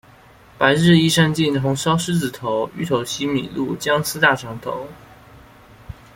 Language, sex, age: Chinese, male, 19-29